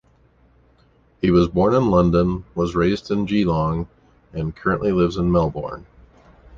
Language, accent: English, United States English